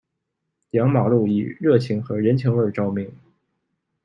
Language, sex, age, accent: Chinese, male, 19-29, 出生地：吉林省